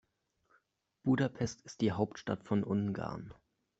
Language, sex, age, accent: German, male, under 19, Deutschland Deutsch